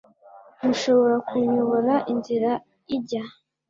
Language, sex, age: Kinyarwanda, female, 19-29